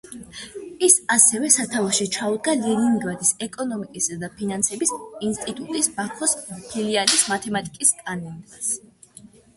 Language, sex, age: Georgian, female, 90+